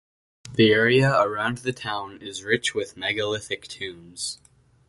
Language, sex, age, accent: English, male, under 19, United States English